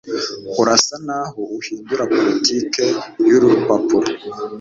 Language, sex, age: Kinyarwanda, male, 19-29